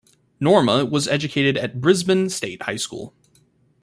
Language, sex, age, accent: English, male, 19-29, United States English